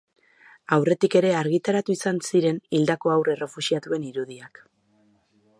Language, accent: Basque, Mendebalekoa (Araba, Bizkaia, Gipuzkoako mendebaleko herri batzuk)